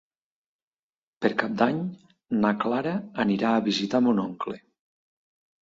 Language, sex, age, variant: Catalan, male, 50-59, Nord-Occidental